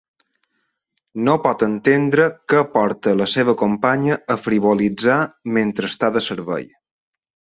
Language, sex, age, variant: Catalan, male, 30-39, Balear